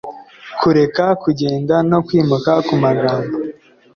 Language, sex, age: Kinyarwanda, male, 19-29